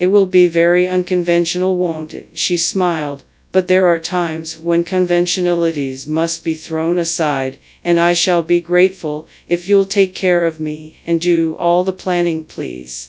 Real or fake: fake